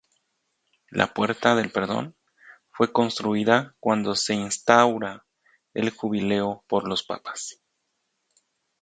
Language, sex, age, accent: Spanish, male, 40-49, México